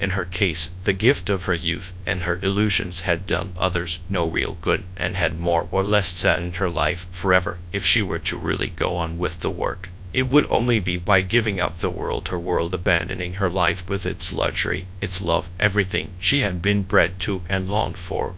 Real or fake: fake